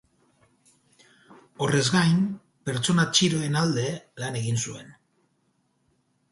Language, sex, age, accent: Basque, male, 40-49, Mendebalekoa (Araba, Bizkaia, Gipuzkoako mendebaleko herri batzuk)